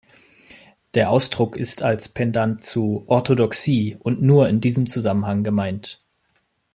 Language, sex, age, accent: German, male, 19-29, Deutschland Deutsch